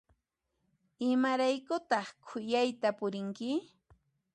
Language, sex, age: Puno Quechua, female, 30-39